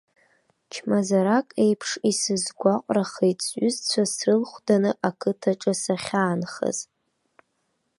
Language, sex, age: Abkhazian, female, under 19